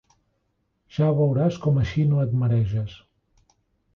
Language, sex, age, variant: Catalan, male, 40-49, Nord-Occidental